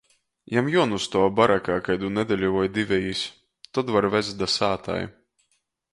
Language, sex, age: Latgalian, male, 19-29